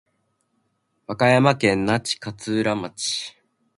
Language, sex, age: Japanese, male, 19-29